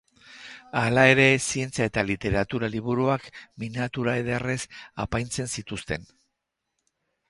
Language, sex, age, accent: Basque, male, 60-69, Erdialdekoa edo Nafarra (Gipuzkoa, Nafarroa)